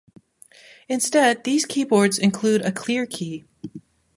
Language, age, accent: English, 40-49, United States English